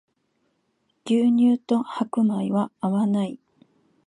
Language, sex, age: Japanese, female, 50-59